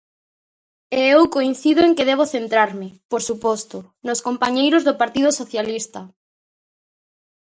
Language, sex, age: Galician, female, under 19